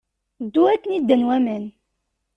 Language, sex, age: Kabyle, female, 19-29